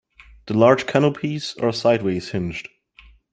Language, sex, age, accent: English, male, 19-29, United States English